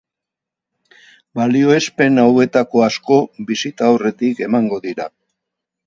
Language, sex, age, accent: Basque, male, 70-79, Mendebalekoa (Araba, Bizkaia, Gipuzkoako mendebaleko herri batzuk)